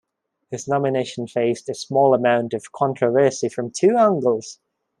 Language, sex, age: English, male, 19-29